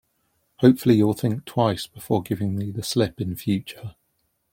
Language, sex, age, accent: English, male, 30-39, England English